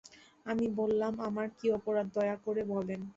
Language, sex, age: Bengali, female, 19-29